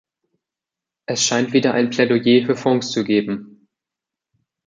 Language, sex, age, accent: German, male, 19-29, Deutschland Deutsch